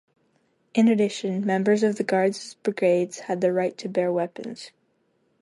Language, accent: English, United States English